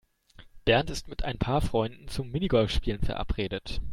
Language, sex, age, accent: German, male, 19-29, Deutschland Deutsch